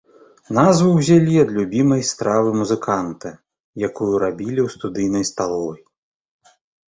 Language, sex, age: Belarusian, male, 40-49